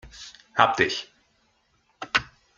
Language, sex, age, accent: German, male, 19-29, Deutschland Deutsch